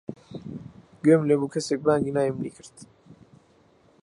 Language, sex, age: Central Kurdish, male, 19-29